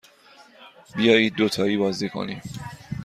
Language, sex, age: Persian, male, 30-39